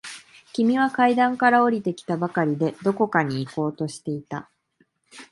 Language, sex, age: Japanese, female, 19-29